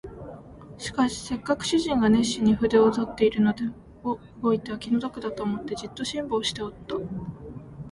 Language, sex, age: Japanese, female, 19-29